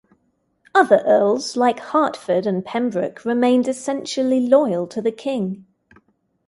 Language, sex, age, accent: English, female, 30-39, England English